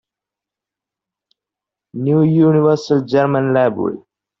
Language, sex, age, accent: English, male, 19-29, India and South Asia (India, Pakistan, Sri Lanka)